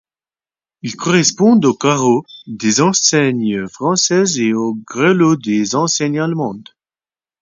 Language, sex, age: French, male, 19-29